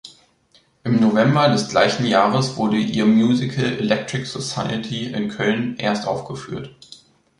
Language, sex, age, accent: German, male, 19-29, Deutschland Deutsch